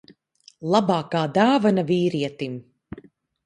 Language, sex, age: Latvian, female, 19-29